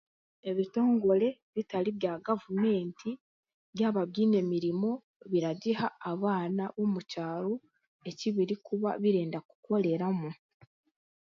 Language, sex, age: Chiga, female, 19-29